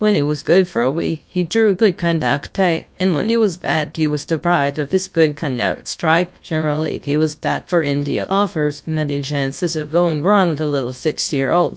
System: TTS, GlowTTS